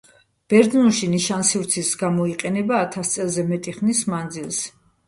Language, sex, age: Georgian, female, 40-49